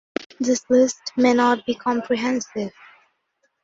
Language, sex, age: English, female, under 19